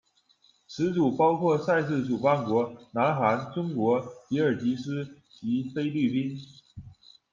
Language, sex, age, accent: Chinese, male, 19-29, 出生地：辽宁省